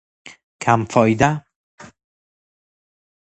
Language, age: Persian, 19-29